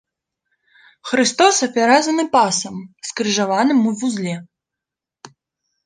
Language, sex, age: Belarusian, female, 19-29